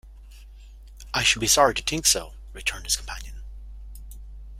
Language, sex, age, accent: English, male, 40-49, Irish English